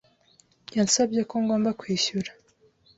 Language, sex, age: Kinyarwanda, female, 19-29